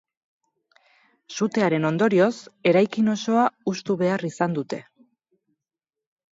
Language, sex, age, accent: Basque, female, 30-39, Erdialdekoa edo Nafarra (Gipuzkoa, Nafarroa)